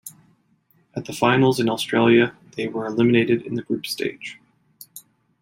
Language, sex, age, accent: English, male, 30-39, United States English